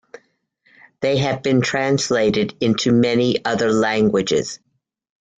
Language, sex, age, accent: English, female, 70-79, United States English